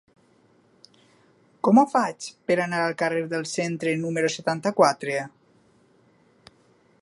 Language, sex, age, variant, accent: Catalan, male, 30-39, Valencià meridional, valencià